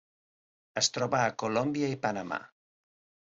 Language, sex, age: Catalan, male, 40-49